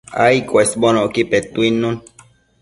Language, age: Matsés, 19-29